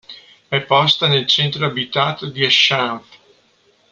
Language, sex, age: Italian, male, 30-39